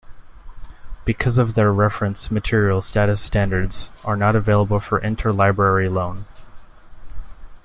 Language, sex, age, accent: English, male, 19-29, United States English